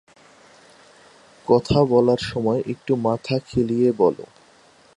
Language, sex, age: Bengali, male, 19-29